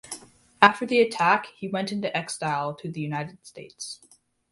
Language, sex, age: English, male, under 19